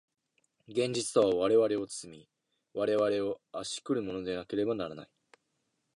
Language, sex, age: Japanese, male, under 19